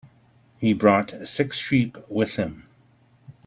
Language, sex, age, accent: English, male, 70-79, Canadian English